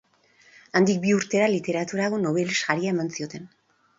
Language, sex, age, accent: Basque, female, 50-59, Erdialdekoa edo Nafarra (Gipuzkoa, Nafarroa)